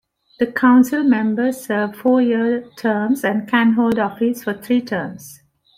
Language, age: English, 50-59